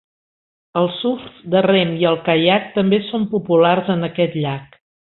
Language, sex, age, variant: Catalan, female, 60-69, Central